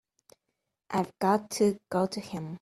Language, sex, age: English, female, 19-29